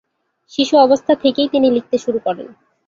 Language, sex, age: Bengali, female, 19-29